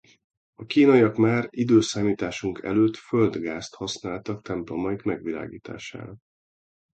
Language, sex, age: Hungarian, male, 40-49